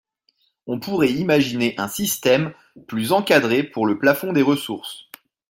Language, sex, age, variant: French, male, 30-39, Français de métropole